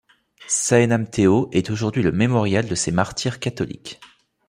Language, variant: French, Français de métropole